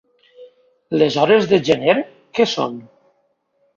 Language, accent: Catalan, valencià